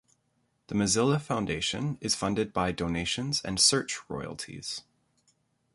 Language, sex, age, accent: English, male, 30-39, Canadian English